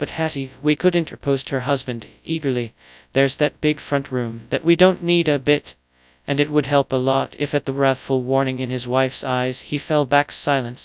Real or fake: fake